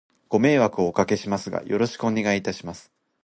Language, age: Japanese, under 19